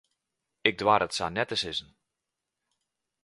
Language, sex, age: Western Frisian, male, 40-49